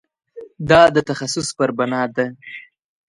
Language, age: Pashto, 19-29